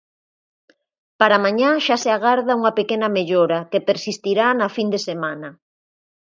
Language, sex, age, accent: Galician, female, 40-49, Normativo (estándar)